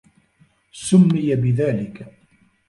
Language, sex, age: Arabic, male, 30-39